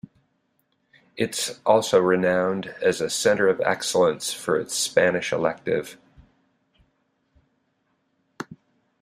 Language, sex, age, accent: English, male, 50-59, United States English